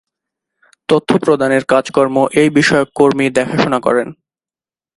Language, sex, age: Bengali, male, 19-29